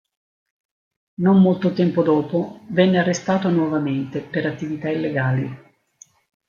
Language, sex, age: Italian, female, 50-59